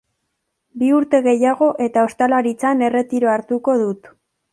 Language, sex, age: Basque, female, under 19